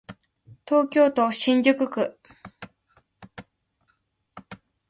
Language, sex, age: Japanese, female, 19-29